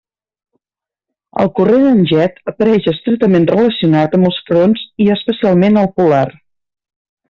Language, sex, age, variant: Catalan, female, 50-59, Septentrional